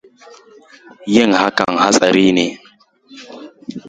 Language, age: Hausa, 19-29